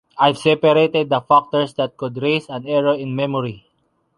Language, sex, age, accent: English, male, 19-29, Filipino